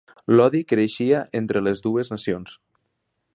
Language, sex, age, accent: Catalan, male, 19-29, Ebrenc